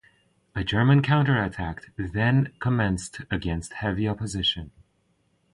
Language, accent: English, United States English